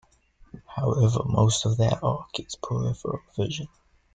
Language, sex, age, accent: English, male, under 19, United States English